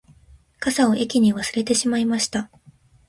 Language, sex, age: Japanese, female, 19-29